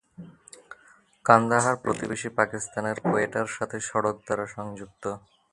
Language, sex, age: Bengali, male, 30-39